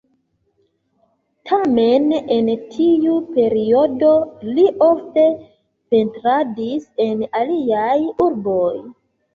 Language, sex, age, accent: Esperanto, female, 19-29, Internacia